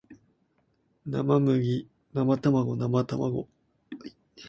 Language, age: Japanese, 19-29